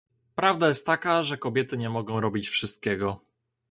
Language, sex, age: Polish, male, 19-29